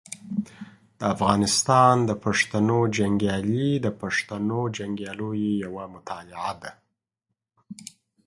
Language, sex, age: Pashto, male, 30-39